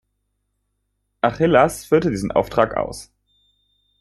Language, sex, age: German, male, 19-29